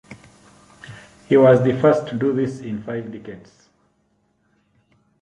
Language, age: English, 30-39